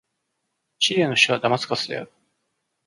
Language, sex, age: Japanese, male, 30-39